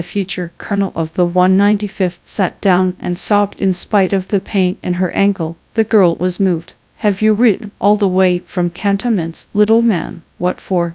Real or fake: fake